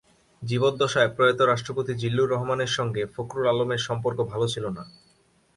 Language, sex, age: Bengali, male, 19-29